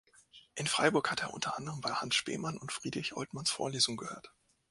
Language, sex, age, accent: German, male, 19-29, Deutschland Deutsch